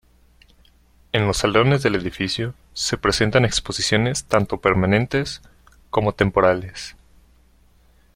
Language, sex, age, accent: Spanish, male, 19-29, México